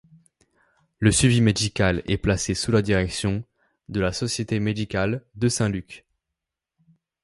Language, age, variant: French, under 19, Français de métropole